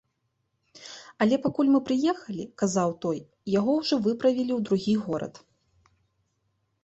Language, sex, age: Belarusian, female, 19-29